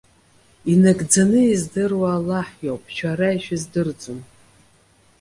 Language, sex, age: Abkhazian, female, 40-49